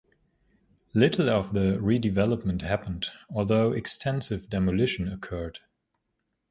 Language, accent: English, United States English